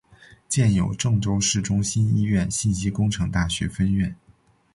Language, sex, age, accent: Chinese, male, under 19, 出生地：黑龙江省